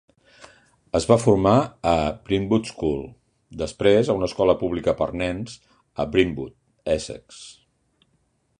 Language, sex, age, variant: Catalan, male, 60-69, Central